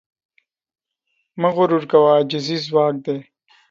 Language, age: Pashto, 30-39